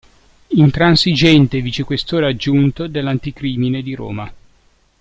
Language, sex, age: Italian, male, 40-49